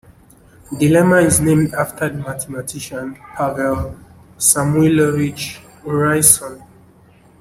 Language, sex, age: English, male, 19-29